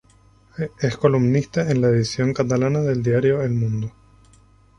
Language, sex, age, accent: Spanish, male, 19-29, España: Islas Canarias